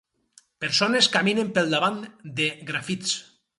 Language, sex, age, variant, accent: Catalan, male, 50-59, Valencià meridional, valencià